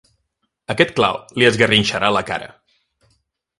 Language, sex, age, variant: Catalan, male, 30-39, Central